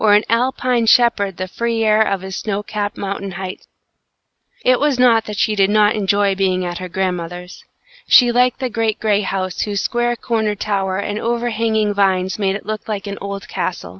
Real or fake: real